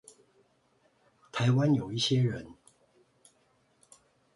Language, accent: Chinese, 出生地：宜蘭縣